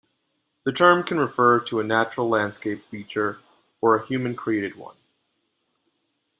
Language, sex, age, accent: English, male, 19-29, United States English